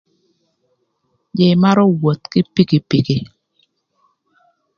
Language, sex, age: Thur, female, 40-49